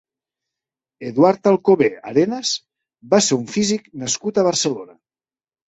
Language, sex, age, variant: Catalan, male, 40-49, Central